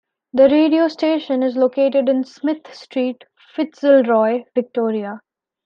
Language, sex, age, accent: English, female, 19-29, India and South Asia (India, Pakistan, Sri Lanka)